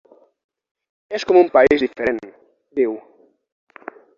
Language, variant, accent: Catalan, Nord-Occidental, nord-occidental; Lleida